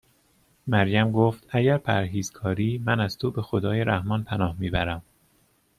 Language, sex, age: Persian, male, 19-29